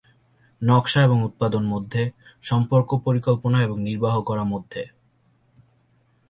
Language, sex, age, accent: Bengali, male, 19-29, Native